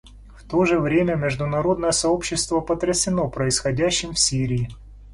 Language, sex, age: Russian, male, 40-49